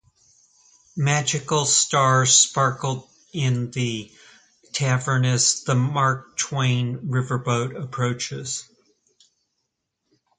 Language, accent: English, United States English